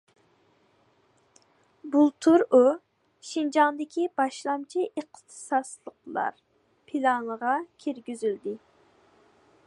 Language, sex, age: Uyghur, female, under 19